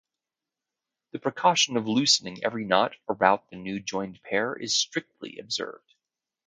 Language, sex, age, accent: English, male, 40-49, United States English